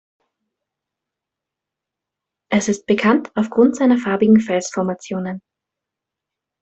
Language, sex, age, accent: German, female, 19-29, Österreichisches Deutsch